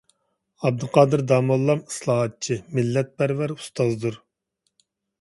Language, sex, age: Uyghur, male, 40-49